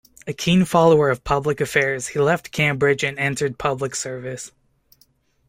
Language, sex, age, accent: English, male, 19-29, United States English